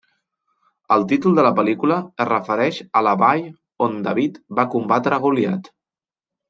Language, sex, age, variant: Catalan, male, 30-39, Central